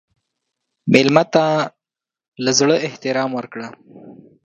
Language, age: Pashto, 19-29